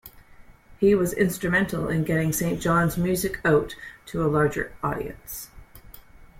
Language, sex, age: English, female, 40-49